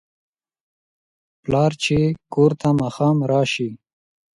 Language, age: Pashto, 19-29